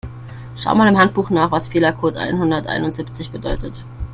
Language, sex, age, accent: German, female, 19-29, Deutschland Deutsch